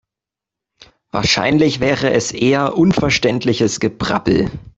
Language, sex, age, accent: German, male, 19-29, Deutschland Deutsch